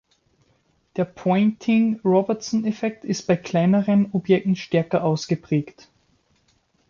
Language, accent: German, Österreichisches Deutsch